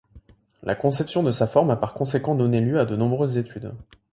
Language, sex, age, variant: French, male, 19-29, Français de métropole